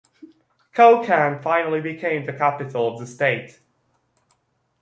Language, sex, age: English, male, 19-29